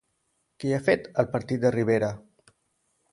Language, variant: Catalan, Central